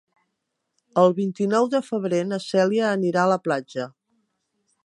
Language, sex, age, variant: Catalan, female, 60-69, Central